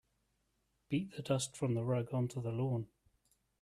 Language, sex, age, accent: English, male, 30-39, Welsh English